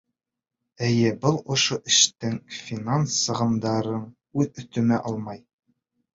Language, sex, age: Bashkir, male, 19-29